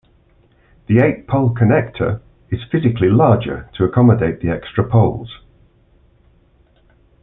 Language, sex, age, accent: English, male, 50-59, England English